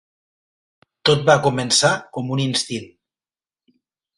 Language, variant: Catalan, Nord-Occidental